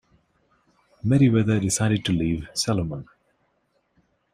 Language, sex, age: English, male, 19-29